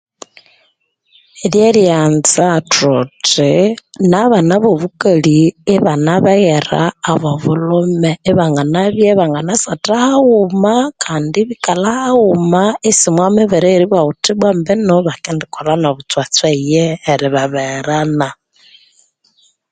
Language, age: Konzo, 19-29